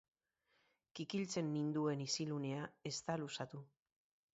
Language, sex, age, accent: Basque, female, 40-49, Mendebalekoa (Araba, Bizkaia, Gipuzkoako mendebaleko herri batzuk)